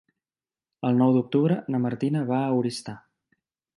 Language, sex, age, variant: Catalan, male, 30-39, Central